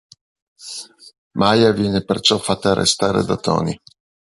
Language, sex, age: Italian, male, 50-59